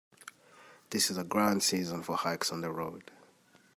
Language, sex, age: English, male, 19-29